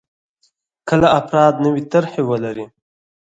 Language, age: Pashto, 19-29